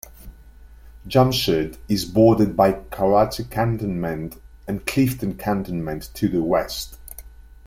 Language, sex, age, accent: English, male, 30-39, England English